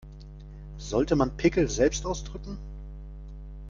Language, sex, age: German, male, 30-39